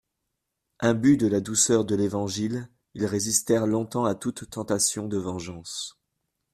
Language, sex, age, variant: French, male, 19-29, Français de métropole